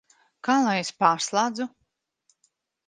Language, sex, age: Latvian, female, 30-39